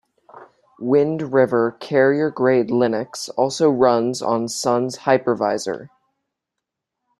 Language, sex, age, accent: English, male, under 19, United States English